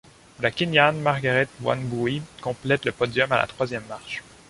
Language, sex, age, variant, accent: French, male, 19-29, Français d'Amérique du Nord, Français du Canada